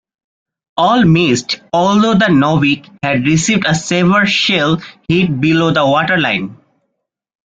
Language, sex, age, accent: English, male, 19-29, India and South Asia (India, Pakistan, Sri Lanka)